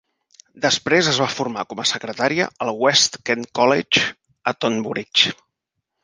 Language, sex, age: Catalan, male, 40-49